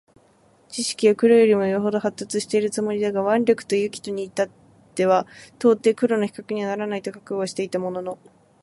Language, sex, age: Japanese, female, 19-29